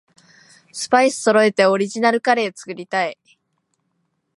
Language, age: Japanese, 19-29